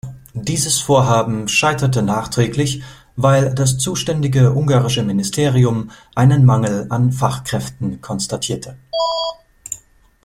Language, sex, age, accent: German, male, 30-39, Deutschland Deutsch